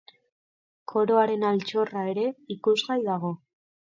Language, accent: Basque, Mendebalekoa (Araba, Bizkaia, Gipuzkoako mendebaleko herri batzuk)